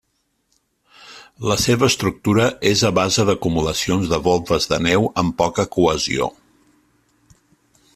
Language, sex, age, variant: Catalan, male, 50-59, Central